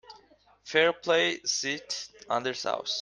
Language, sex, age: German, male, under 19